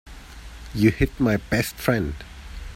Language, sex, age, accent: English, male, 30-39, England English